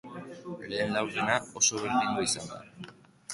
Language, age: Basque, under 19